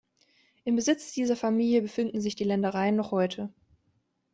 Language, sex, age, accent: German, female, 19-29, Deutschland Deutsch